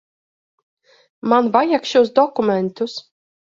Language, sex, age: Latvian, female, 30-39